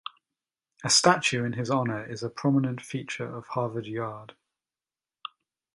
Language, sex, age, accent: English, male, 40-49, England English